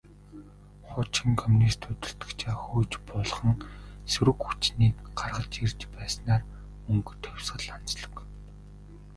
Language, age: Mongolian, 19-29